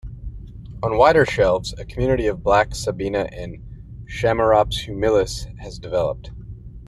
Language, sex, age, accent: English, male, 30-39, United States English